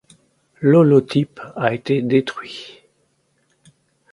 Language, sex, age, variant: French, male, 60-69, Français de métropole